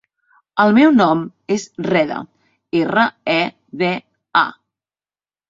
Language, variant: Catalan, Central